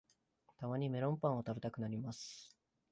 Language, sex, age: Japanese, male, 19-29